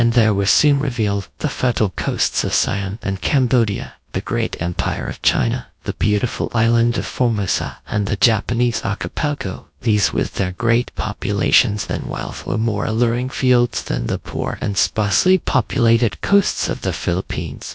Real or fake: fake